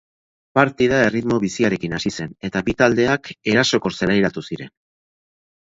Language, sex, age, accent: Basque, male, 50-59, Erdialdekoa edo Nafarra (Gipuzkoa, Nafarroa)